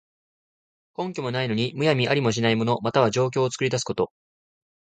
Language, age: Japanese, 19-29